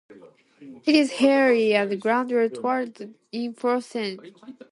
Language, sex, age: English, female, under 19